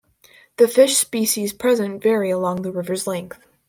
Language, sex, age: English, female, under 19